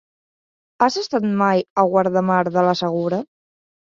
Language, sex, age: Catalan, female, 19-29